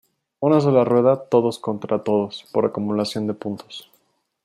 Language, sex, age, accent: Spanish, female, 60-69, México